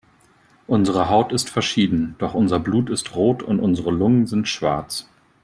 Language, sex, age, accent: German, male, 30-39, Deutschland Deutsch